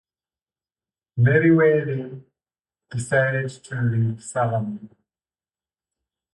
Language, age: English, 40-49